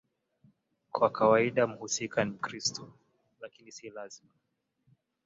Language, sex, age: Swahili, male, 19-29